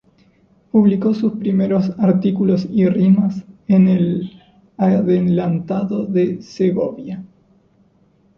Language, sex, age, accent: Spanish, male, 30-39, Rioplatense: Argentina, Uruguay, este de Bolivia, Paraguay